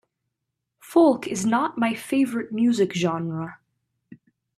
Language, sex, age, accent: English, female, 19-29, United States English